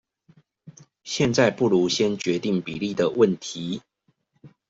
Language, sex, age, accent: Chinese, male, 30-39, 出生地：臺南市